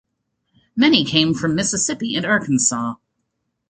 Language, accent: English, Canadian English